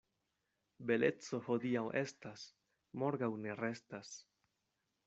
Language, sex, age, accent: Esperanto, male, 19-29, Internacia